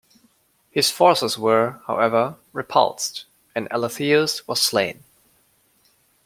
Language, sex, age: English, male, 30-39